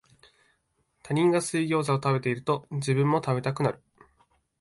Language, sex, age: Japanese, male, 19-29